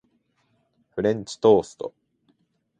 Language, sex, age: Japanese, male, 19-29